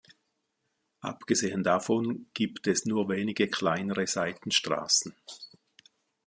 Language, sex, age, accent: German, male, 60-69, Schweizerdeutsch